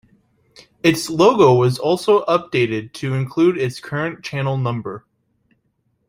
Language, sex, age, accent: English, male, under 19, United States English